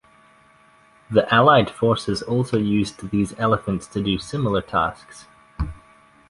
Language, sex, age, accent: English, male, 19-29, Australian English